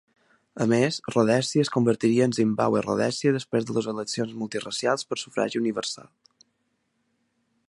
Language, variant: Catalan, Balear